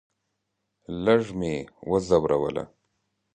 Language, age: Pashto, 30-39